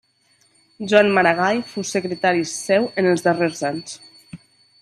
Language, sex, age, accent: Catalan, female, 19-29, valencià